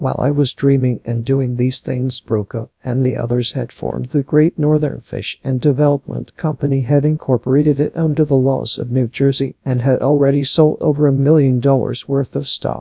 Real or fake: fake